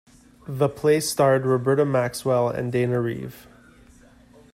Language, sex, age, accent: English, male, 30-39, Canadian English